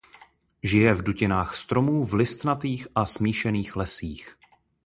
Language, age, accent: Czech, 19-29, pražský